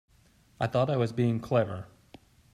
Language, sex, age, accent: English, male, 30-39, United States English